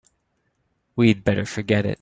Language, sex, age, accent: English, male, 30-39, United States English